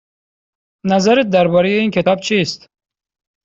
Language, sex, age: Persian, male, 19-29